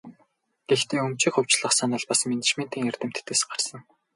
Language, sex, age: Mongolian, male, 19-29